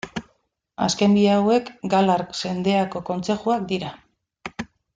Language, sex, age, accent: Basque, female, 40-49, Mendebalekoa (Araba, Bizkaia, Gipuzkoako mendebaleko herri batzuk)